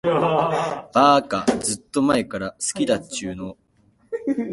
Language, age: Japanese, under 19